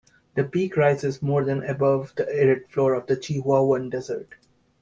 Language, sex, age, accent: English, male, 19-29, United States English